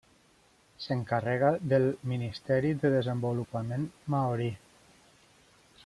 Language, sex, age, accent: Catalan, male, 30-39, valencià